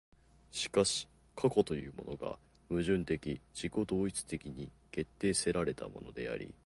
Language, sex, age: Japanese, male, under 19